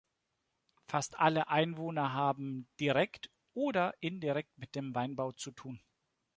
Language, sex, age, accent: German, male, 30-39, Deutschland Deutsch